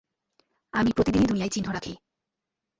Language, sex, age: Bengali, female, 19-29